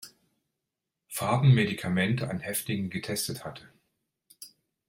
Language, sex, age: German, male, 50-59